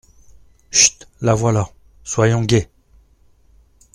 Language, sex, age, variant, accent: French, male, 40-49, Français d'Europe, Français de Belgique